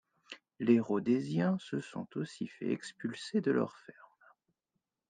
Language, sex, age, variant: French, male, 30-39, Français de métropole